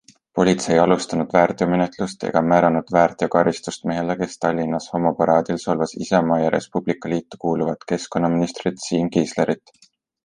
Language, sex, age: Estonian, male, 19-29